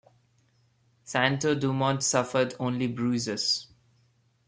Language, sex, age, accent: English, male, 19-29, India and South Asia (India, Pakistan, Sri Lanka)